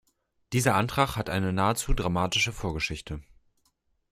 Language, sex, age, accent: German, male, 19-29, Deutschland Deutsch